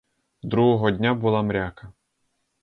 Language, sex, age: Ukrainian, male, 19-29